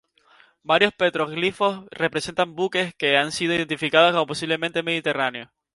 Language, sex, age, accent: Spanish, male, 19-29, España: Islas Canarias